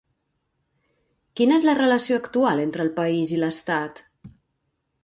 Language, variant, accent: Catalan, Central, central